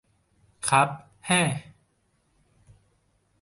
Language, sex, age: Thai, male, 19-29